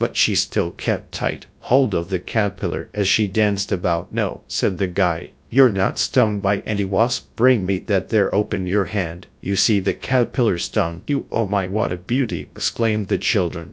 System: TTS, GradTTS